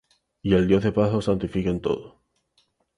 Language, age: Spanish, 19-29